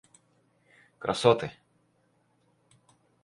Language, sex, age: Russian, male, under 19